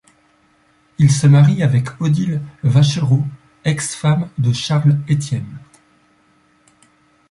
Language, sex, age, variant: French, male, 40-49, Français de métropole